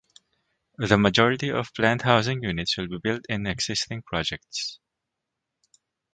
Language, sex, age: English, male, 19-29